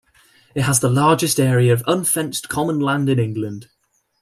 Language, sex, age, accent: English, male, 19-29, England English